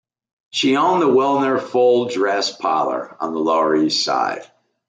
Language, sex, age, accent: English, male, 60-69, United States English